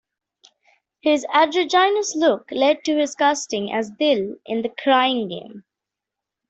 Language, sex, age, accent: English, female, under 19, India and South Asia (India, Pakistan, Sri Lanka)